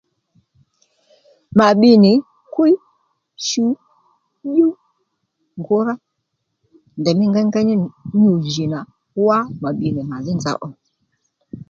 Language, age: Lendu, 40-49